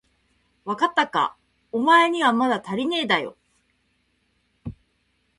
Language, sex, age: Japanese, female, 30-39